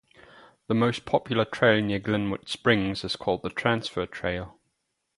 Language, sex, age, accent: English, male, 30-39, New Zealand English